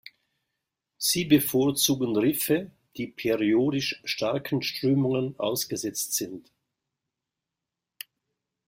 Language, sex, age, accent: German, male, 50-59, Schweizerdeutsch